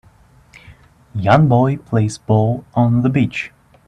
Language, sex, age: English, male, 19-29